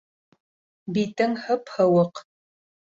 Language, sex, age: Bashkir, female, 30-39